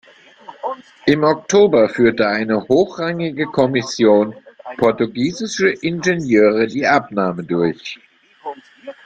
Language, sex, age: German, male, 40-49